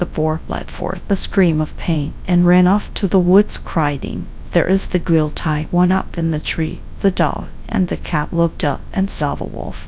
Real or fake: fake